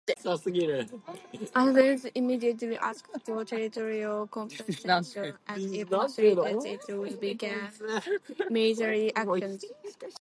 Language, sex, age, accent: English, female, under 19, United States English